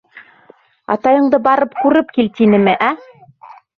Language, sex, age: Bashkir, female, 30-39